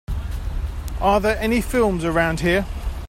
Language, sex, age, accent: English, male, 50-59, England English